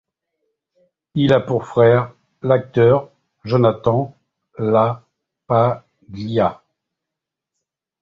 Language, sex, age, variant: French, male, 50-59, Français de métropole